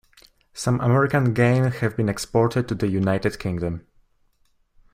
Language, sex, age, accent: English, male, under 19, United States English